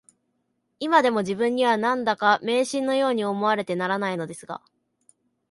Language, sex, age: Japanese, male, 19-29